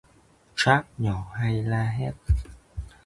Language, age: Vietnamese, 19-29